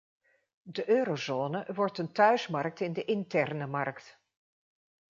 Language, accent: Dutch, Nederlands Nederlands